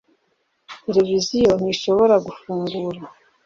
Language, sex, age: Kinyarwanda, male, 40-49